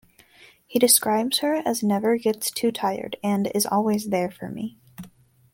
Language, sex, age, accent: English, female, under 19, United States English